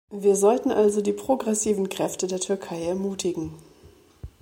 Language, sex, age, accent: German, female, 40-49, Deutschland Deutsch